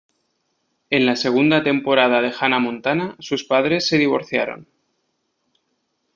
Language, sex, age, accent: Spanish, male, 30-39, España: Norte peninsular (Asturias, Castilla y León, Cantabria, País Vasco, Navarra, Aragón, La Rioja, Guadalajara, Cuenca)